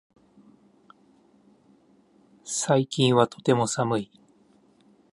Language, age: Japanese, 40-49